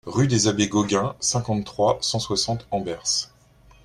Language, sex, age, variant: French, male, 40-49, Français de métropole